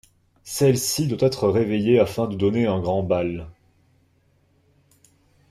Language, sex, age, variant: French, male, 19-29, Français de métropole